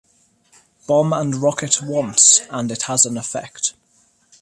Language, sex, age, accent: English, male, 19-29, England English